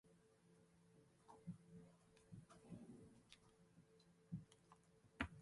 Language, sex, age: Japanese, female, 19-29